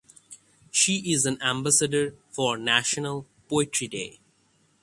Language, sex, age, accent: English, male, under 19, India and South Asia (India, Pakistan, Sri Lanka)